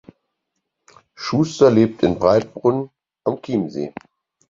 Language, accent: German, Deutschland Deutsch